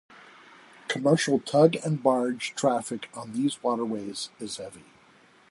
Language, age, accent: English, 50-59, United States English